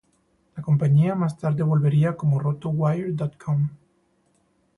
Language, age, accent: Spanish, 19-29, Andino-Pacífico: Colombia, Perú, Ecuador, oeste de Bolivia y Venezuela andina